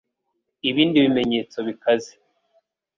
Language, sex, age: Kinyarwanda, male, 19-29